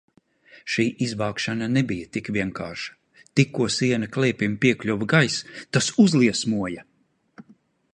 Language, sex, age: Latvian, male, 50-59